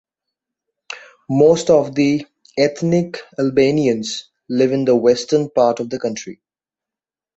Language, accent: English, England English